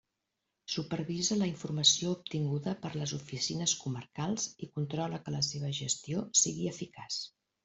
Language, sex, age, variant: Catalan, female, 50-59, Central